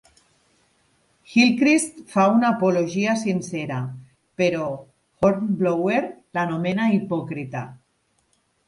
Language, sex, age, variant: Catalan, female, 40-49, Central